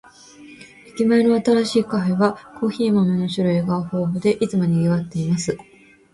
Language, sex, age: Japanese, female, 19-29